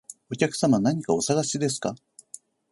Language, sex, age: Japanese, male, 50-59